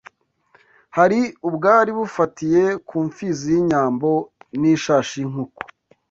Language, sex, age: Kinyarwanda, male, 19-29